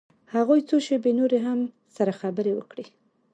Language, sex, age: Pashto, female, 19-29